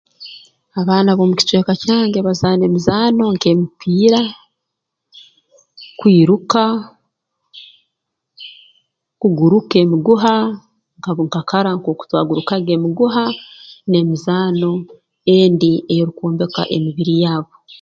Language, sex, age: Tooro, female, 50-59